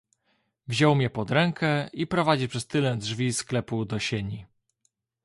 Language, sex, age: Polish, male, 19-29